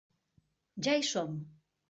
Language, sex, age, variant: Catalan, female, 40-49, Central